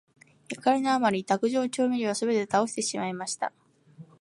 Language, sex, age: Japanese, female, 19-29